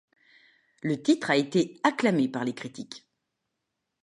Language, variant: French, Français de métropole